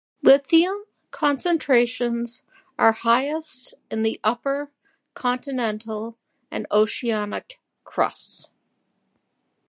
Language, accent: English, United States English